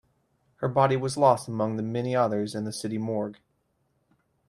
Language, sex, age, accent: English, male, 19-29, United States English